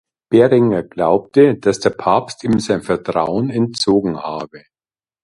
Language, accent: German, Deutschland Deutsch